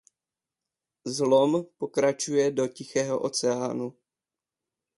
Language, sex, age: Czech, male, 19-29